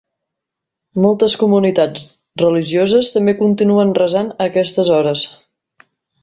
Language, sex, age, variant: Catalan, female, 40-49, Central